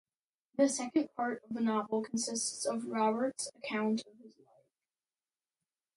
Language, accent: English, United States English